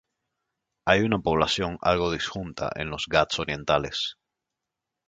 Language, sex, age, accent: Spanish, male, 30-39, Caribe: Cuba, Venezuela, Puerto Rico, República Dominicana, Panamá, Colombia caribeña, México caribeño, Costa del golfo de México